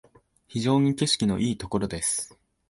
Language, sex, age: Japanese, male, 19-29